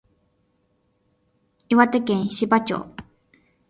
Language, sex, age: Japanese, female, 19-29